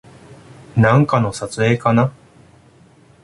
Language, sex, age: Japanese, male, 19-29